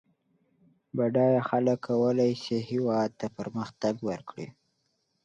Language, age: Pashto, 19-29